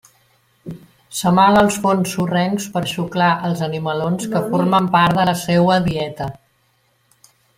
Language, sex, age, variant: Catalan, female, 50-59, Central